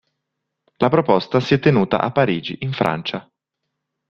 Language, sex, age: Italian, male, 30-39